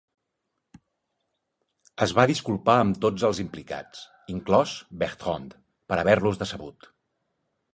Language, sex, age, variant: Catalan, male, 40-49, Central